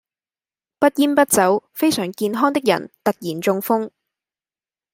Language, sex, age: Cantonese, female, 19-29